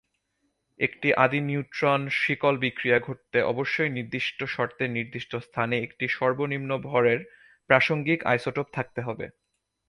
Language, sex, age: Bengali, male, 19-29